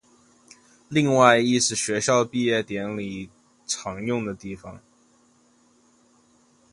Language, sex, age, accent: Chinese, male, 19-29, 出生地：福建省